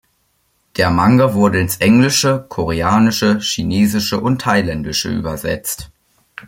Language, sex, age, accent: German, male, under 19, Deutschland Deutsch